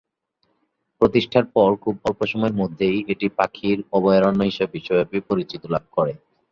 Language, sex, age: Bengali, male, 19-29